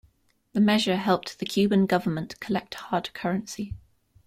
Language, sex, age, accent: English, female, 19-29, England English